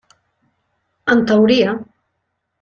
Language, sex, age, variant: Catalan, female, 50-59, Central